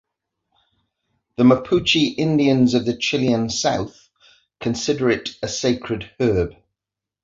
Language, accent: English, Welsh English